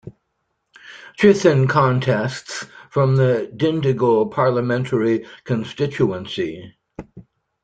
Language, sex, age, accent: English, male, 60-69, United States English